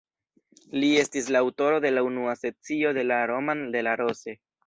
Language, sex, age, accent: Esperanto, male, 19-29, Internacia